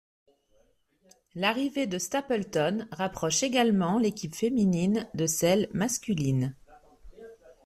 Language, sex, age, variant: French, male, 19-29, Français de métropole